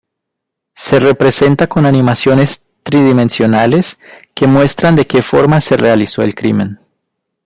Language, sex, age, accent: Spanish, male, 19-29, Andino-Pacífico: Colombia, Perú, Ecuador, oeste de Bolivia y Venezuela andina